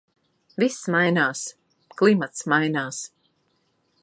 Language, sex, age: Latvian, female, 30-39